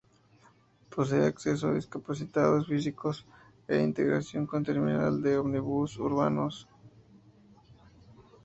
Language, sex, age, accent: Spanish, male, 19-29, México